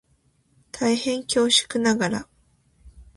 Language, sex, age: Japanese, female, 19-29